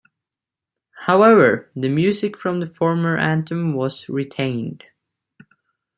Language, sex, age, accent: English, male, under 19, United States English